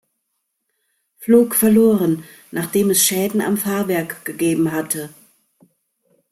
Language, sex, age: German, female, 50-59